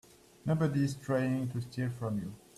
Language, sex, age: English, male, 19-29